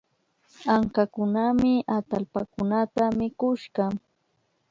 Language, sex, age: Imbabura Highland Quichua, female, 19-29